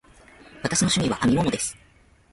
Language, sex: Japanese, female